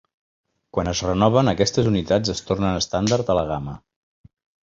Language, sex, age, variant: Catalan, male, 50-59, Central